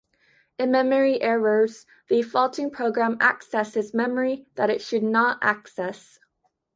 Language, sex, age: English, female, under 19